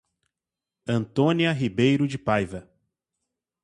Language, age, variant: Portuguese, 30-39, Portuguese (Brasil)